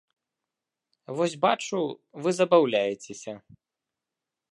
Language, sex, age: Belarusian, male, 19-29